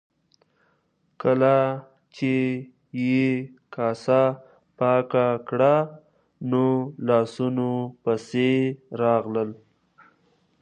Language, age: Pashto, 19-29